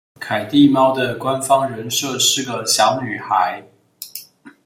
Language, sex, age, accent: Chinese, male, 30-39, 出生地：彰化縣